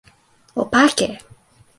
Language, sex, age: Toki Pona, female, 19-29